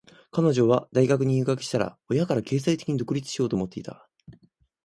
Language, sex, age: Japanese, male, under 19